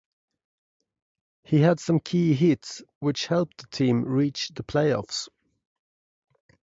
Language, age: English, 40-49